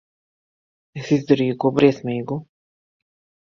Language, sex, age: Latvian, female, 40-49